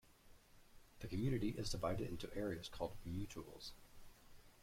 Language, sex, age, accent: English, male, 19-29, United States English